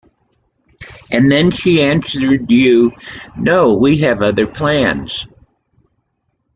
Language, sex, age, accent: English, male, 60-69, United States English